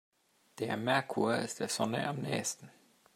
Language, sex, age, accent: German, male, 30-39, Deutschland Deutsch